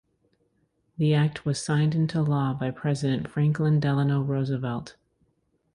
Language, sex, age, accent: English, female, 30-39, United States English